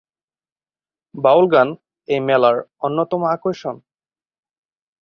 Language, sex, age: Bengali, male, 19-29